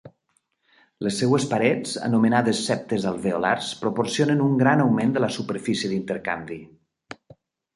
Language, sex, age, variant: Catalan, male, 40-49, Balear